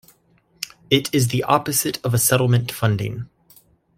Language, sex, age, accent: English, male, 30-39, United States English